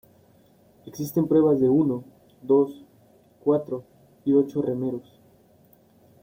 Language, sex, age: Spanish, male, 19-29